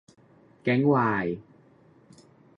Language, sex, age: Thai, male, 19-29